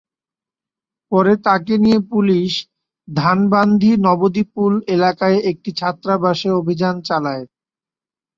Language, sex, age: Bengali, male, 30-39